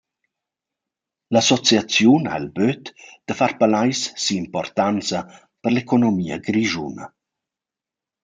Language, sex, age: Romansh, male, 40-49